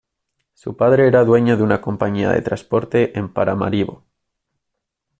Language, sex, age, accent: Spanish, male, 19-29, España: Centro-Sur peninsular (Madrid, Toledo, Castilla-La Mancha)